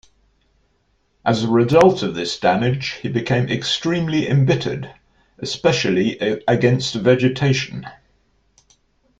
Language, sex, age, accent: English, male, 60-69, England English